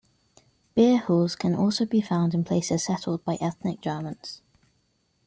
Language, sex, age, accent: English, female, 19-29, England English